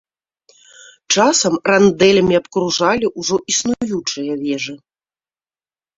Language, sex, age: Belarusian, female, 30-39